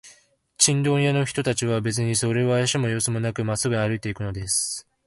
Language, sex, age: Japanese, male, 19-29